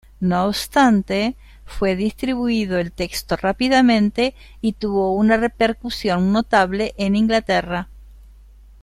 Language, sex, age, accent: Spanish, female, 60-69, Rioplatense: Argentina, Uruguay, este de Bolivia, Paraguay